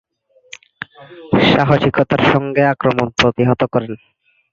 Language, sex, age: Bengali, male, 19-29